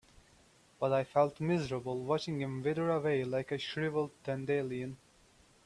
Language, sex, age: English, male, 19-29